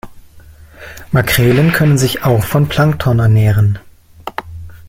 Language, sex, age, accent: German, male, 30-39, Deutschland Deutsch